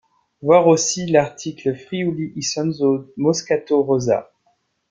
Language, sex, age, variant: French, male, 19-29, Français de métropole